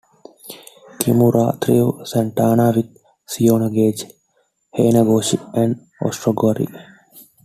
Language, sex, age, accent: English, male, 19-29, India and South Asia (India, Pakistan, Sri Lanka)